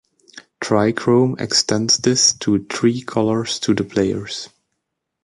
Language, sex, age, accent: English, male, 19-29, England English